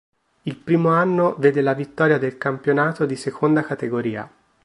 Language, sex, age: Italian, male, 19-29